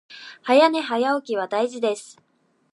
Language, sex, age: Japanese, female, 19-29